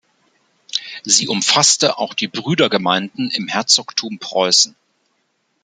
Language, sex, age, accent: German, male, 40-49, Deutschland Deutsch